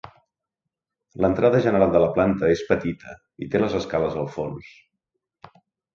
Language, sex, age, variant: Catalan, male, 40-49, Central